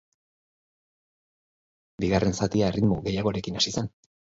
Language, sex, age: Basque, male, 40-49